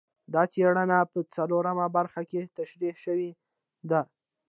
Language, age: Pashto, 19-29